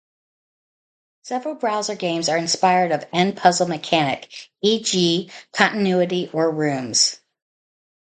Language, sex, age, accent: English, female, 60-69, United States English